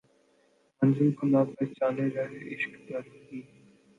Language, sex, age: Urdu, male, 19-29